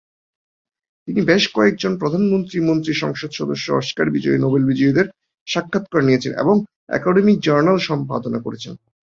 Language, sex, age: Bengali, male, 30-39